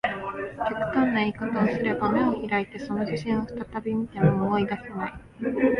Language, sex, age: Japanese, female, 19-29